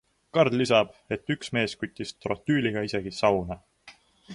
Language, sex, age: Estonian, male, 19-29